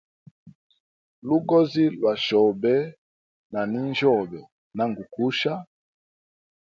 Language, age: Hemba, 40-49